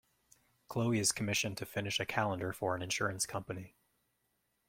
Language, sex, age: English, male, 30-39